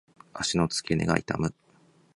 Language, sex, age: Japanese, male, 30-39